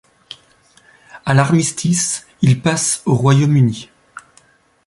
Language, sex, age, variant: French, male, 40-49, Français de métropole